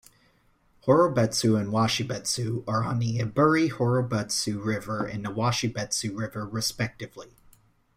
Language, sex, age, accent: English, male, 30-39, United States English